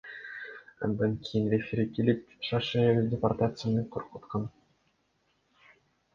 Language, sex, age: Kyrgyz, male, under 19